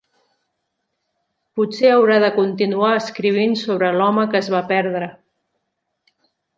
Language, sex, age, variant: Catalan, female, 40-49, Central